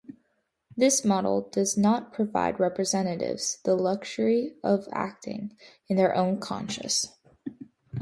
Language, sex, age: English, female, under 19